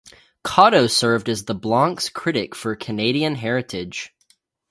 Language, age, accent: English, 19-29, United States English